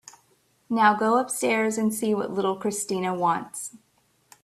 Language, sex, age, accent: English, female, 40-49, United States English